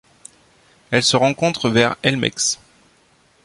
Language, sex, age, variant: French, male, 30-39, Français de métropole